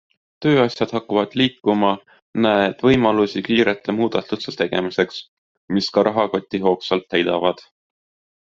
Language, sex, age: Estonian, male, 19-29